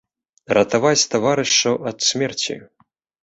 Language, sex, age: Belarusian, male, 19-29